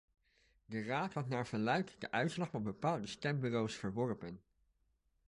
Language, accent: Dutch, Nederlands Nederlands